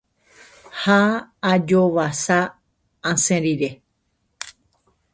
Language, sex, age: Guarani, female, 60-69